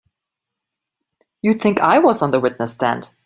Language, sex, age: English, female, 40-49